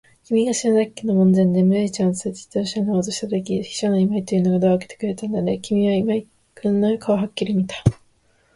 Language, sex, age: Japanese, female, 19-29